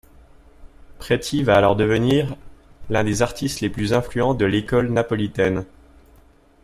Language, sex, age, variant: French, male, 30-39, Français de métropole